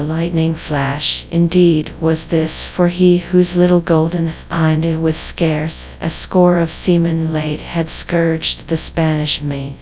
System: TTS, FastPitch